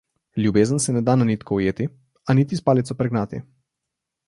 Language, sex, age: Slovenian, male, 19-29